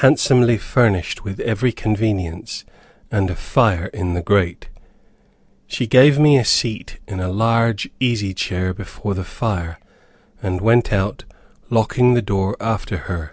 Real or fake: real